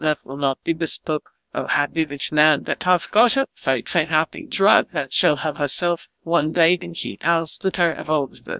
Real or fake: fake